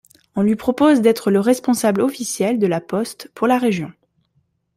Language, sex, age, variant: French, female, 19-29, Français de métropole